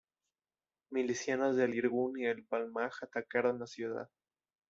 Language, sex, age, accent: Spanish, male, 19-29, México